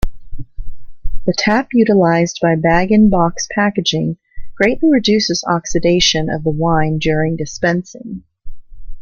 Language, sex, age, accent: English, female, 30-39, United States English